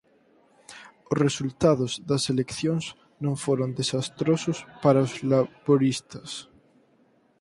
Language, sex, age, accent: Galician, male, 19-29, Atlántico (seseo e gheada)